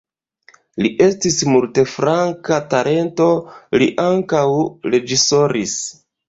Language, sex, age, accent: Esperanto, male, 30-39, Internacia